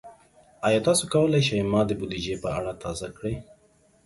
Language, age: Pashto, 30-39